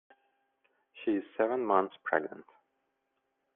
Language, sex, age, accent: English, male, 30-39, United States English